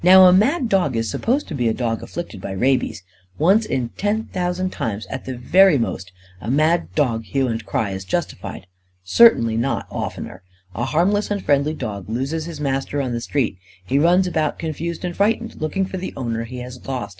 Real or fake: real